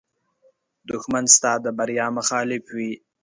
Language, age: Pashto, 19-29